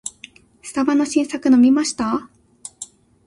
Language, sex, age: Japanese, female, 19-29